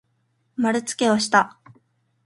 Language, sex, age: Japanese, female, 19-29